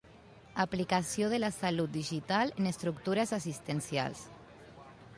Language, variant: Catalan, Central